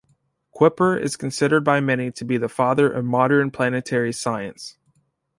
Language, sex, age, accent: English, male, 19-29, United States English